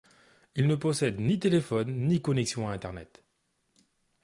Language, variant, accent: French, Français des départements et régions d'outre-mer, Français de La Réunion